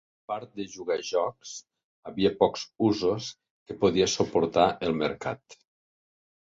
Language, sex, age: Catalan, male, 60-69